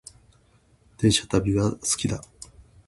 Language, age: Japanese, 60-69